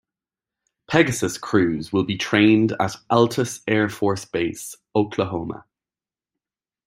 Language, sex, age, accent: English, male, 19-29, Irish English